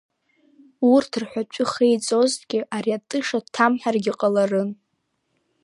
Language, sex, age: Abkhazian, female, under 19